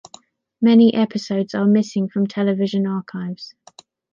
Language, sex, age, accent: English, female, 30-39, England English